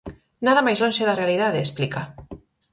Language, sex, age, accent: Galician, female, 30-39, Normativo (estándar)